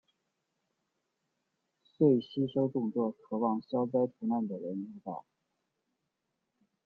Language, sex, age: Chinese, male, 19-29